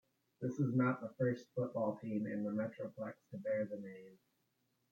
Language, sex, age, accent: English, male, 30-39, United States English